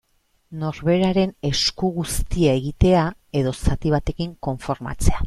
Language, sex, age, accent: Basque, female, 40-49, Mendebalekoa (Araba, Bizkaia, Gipuzkoako mendebaleko herri batzuk)